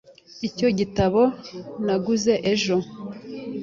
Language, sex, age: Kinyarwanda, female, 19-29